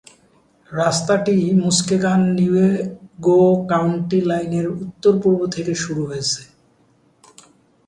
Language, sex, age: Bengali, male, 19-29